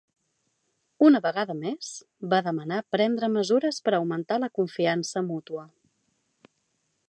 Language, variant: Catalan, Central